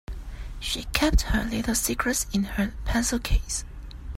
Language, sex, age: English, male, under 19